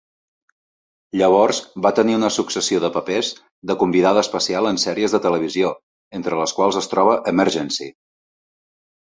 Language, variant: Catalan, Central